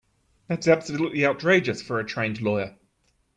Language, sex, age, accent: English, male, 30-39, Australian English